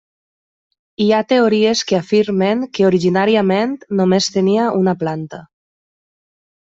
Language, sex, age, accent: Catalan, female, 30-39, valencià